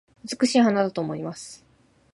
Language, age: Japanese, 19-29